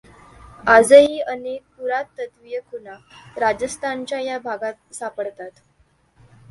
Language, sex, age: Marathi, female, under 19